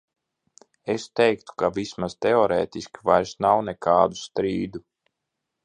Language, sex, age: Latvian, male, 30-39